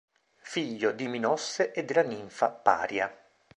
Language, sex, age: Italian, male, 50-59